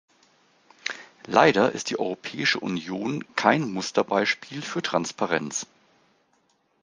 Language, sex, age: German, male, 50-59